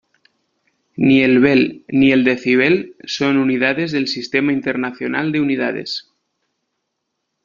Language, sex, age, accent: Spanish, male, 30-39, España: Norte peninsular (Asturias, Castilla y León, Cantabria, País Vasco, Navarra, Aragón, La Rioja, Guadalajara, Cuenca)